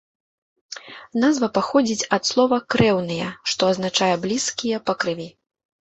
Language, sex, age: Belarusian, female, 30-39